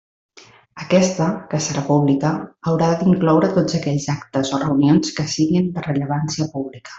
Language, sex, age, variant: Catalan, female, 40-49, Central